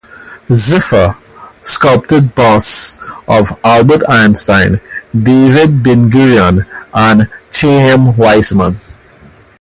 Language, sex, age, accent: English, male, 40-49, West Indies and Bermuda (Bahamas, Bermuda, Jamaica, Trinidad)